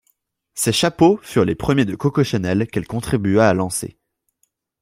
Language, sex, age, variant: French, male, under 19, Français de métropole